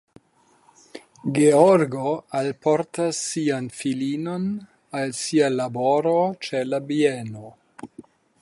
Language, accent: Esperanto, Internacia